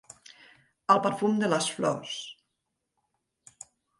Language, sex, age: Catalan, female, 60-69